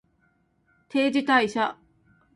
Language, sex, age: Japanese, female, 19-29